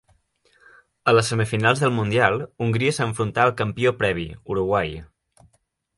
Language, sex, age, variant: Catalan, male, 19-29, Central